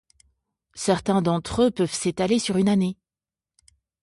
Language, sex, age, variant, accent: French, female, 40-49, Français d'Europe, Français de Suisse